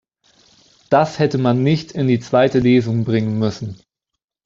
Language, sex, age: German, male, 19-29